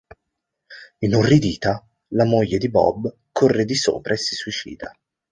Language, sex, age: Italian, male, 19-29